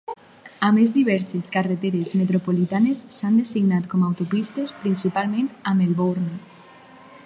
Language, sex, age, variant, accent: Catalan, female, under 19, Alacantí, valencià